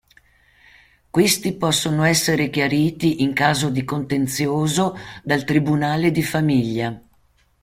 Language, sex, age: Italian, female, 60-69